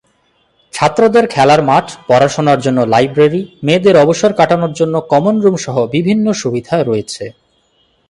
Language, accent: Bengali, Standard Bengali